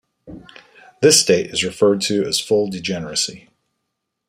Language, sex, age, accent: English, male, 40-49, United States English